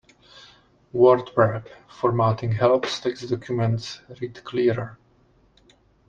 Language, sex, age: English, male, 30-39